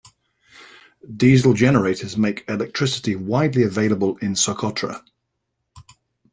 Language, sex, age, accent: English, male, 60-69, England English